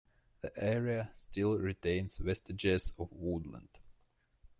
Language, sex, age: English, male, 19-29